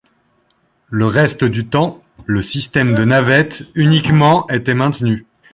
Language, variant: French, Français de métropole